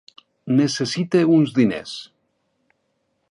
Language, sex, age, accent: Catalan, male, 50-59, valencià